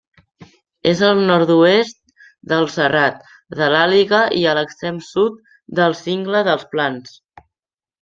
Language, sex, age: Catalan, male, under 19